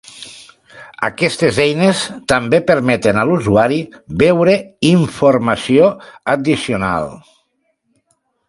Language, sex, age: Catalan, male, 60-69